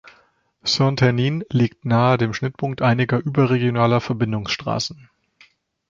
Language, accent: German, Deutschland Deutsch